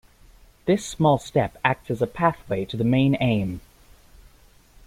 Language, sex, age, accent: English, male, 19-29, United States English